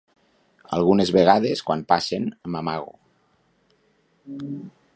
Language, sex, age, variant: Catalan, male, 40-49, Nord-Occidental